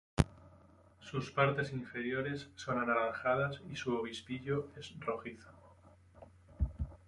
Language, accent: Spanish, España: Centro-Sur peninsular (Madrid, Toledo, Castilla-La Mancha)